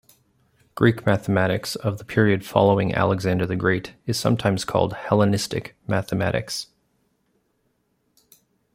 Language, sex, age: English, male, 40-49